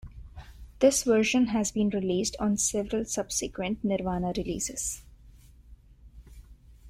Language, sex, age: English, female, 19-29